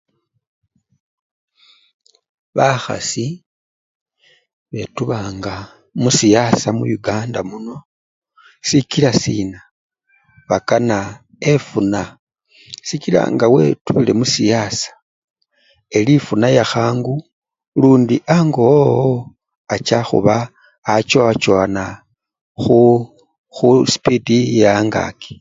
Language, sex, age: Luyia, male, 40-49